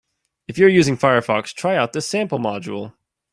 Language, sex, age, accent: English, male, 19-29, United States English